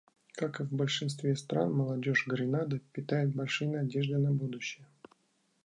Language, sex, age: Russian, male, 40-49